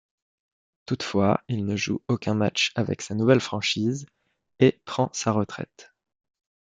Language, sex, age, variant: French, male, 30-39, Français de métropole